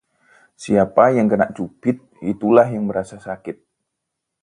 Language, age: Indonesian, 30-39